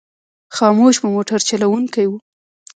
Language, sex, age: Pashto, female, 19-29